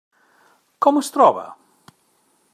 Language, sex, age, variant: Catalan, male, 50-59, Central